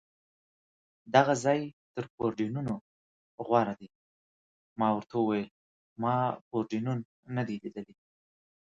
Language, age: Pashto, 30-39